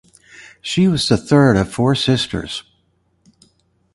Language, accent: English, United States English